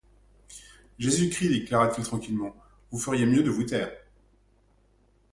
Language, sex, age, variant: French, male, 40-49, Français de métropole